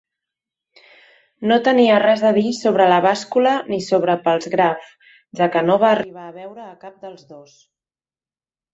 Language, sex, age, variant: Catalan, female, 30-39, Central